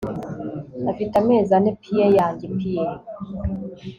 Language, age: Kinyarwanda, 19-29